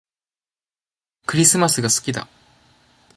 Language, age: Japanese, 19-29